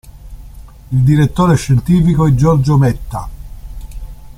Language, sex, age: Italian, male, 60-69